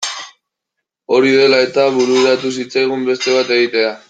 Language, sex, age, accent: Basque, male, 19-29, Mendebalekoa (Araba, Bizkaia, Gipuzkoako mendebaleko herri batzuk)